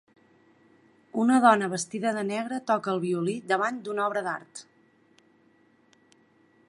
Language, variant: Catalan, Central